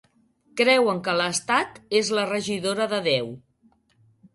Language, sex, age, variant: Catalan, female, 40-49, Central